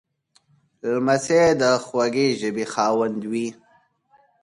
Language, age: Pashto, 19-29